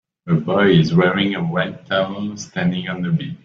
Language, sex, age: English, male, 19-29